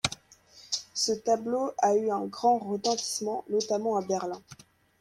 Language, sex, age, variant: French, female, under 19, Français de métropole